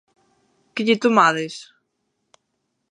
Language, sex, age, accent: Galician, female, 19-29, Atlántico (seseo e gheada); Normativo (estándar)